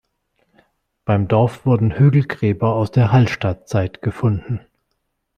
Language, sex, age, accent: German, male, 40-49, Deutschland Deutsch